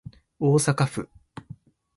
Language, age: Japanese, 19-29